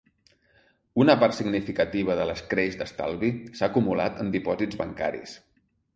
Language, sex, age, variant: Catalan, male, 50-59, Central